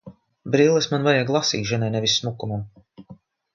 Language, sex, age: Latvian, female, 40-49